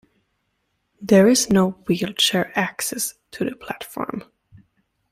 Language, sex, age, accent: English, female, 19-29, England English